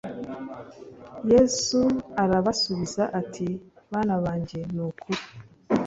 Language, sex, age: Kinyarwanda, female, 19-29